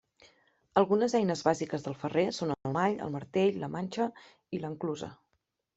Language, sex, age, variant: Catalan, female, 30-39, Central